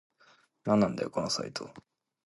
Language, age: Japanese, 19-29